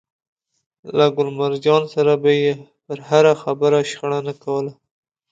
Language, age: Pashto, 30-39